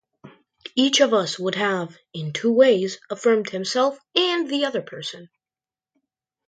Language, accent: English, United States English